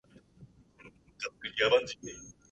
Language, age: Japanese, 30-39